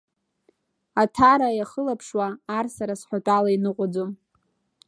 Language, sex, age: Abkhazian, female, under 19